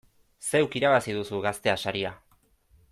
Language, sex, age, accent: Basque, male, 19-29, Erdialdekoa edo Nafarra (Gipuzkoa, Nafarroa)